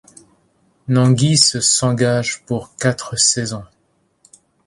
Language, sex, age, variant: French, male, 30-39, Français de métropole